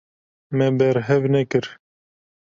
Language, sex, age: Kurdish, male, 30-39